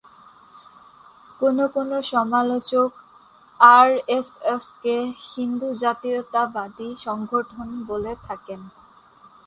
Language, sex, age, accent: Bengali, female, 19-29, Native